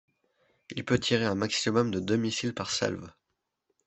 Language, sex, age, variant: French, male, 19-29, Français de métropole